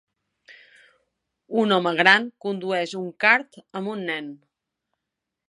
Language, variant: Catalan, Nord-Occidental